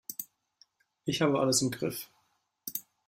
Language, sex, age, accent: German, male, 19-29, Deutschland Deutsch